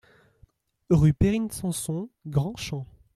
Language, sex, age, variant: French, male, under 19, Français de métropole